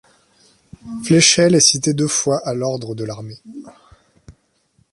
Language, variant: French, Français de métropole